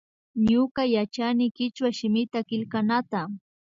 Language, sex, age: Imbabura Highland Quichua, female, 19-29